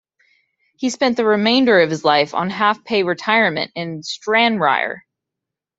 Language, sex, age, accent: English, female, 19-29, United States English